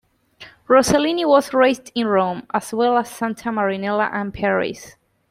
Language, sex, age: English, female, 19-29